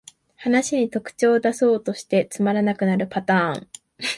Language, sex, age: Japanese, female, 19-29